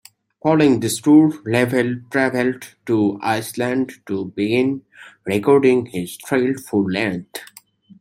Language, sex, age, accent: English, male, 19-29, United States English